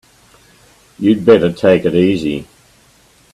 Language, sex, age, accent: English, male, 80-89, Australian English